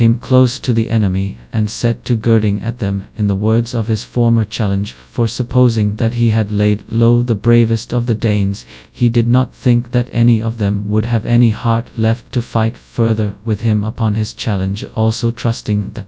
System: TTS, FastPitch